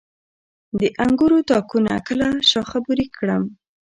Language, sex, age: Pashto, female, under 19